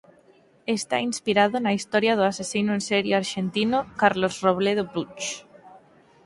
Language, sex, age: Galician, female, 19-29